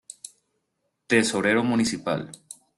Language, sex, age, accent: Spanish, male, 30-39, Caribe: Cuba, Venezuela, Puerto Rico, República Dominicana, Panamá, Colombia caribeña, México caribeño, Costa del golfo de México